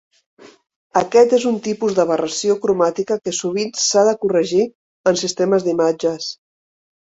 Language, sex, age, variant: Catalan, female, 50-59, Central